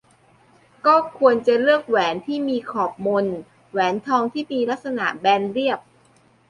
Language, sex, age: Thai, female, 40-49